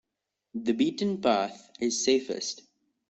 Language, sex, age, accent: English, male, under 19, India and South Asia (India, Pakistan, Sri Lanka)